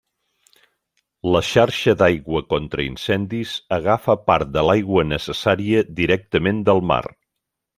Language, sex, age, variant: Catalan, male, 60-69, Central